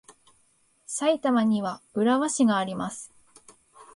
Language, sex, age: Japanese, female, 19-29